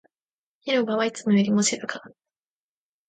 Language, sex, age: Japanese, female, under 19